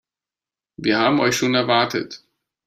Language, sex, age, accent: German, male, 30-39, Deutschland Deutsch